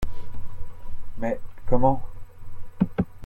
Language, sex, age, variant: French, male, 19-29, Français de métropole